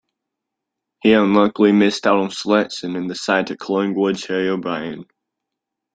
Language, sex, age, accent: English, male, under 19, United States English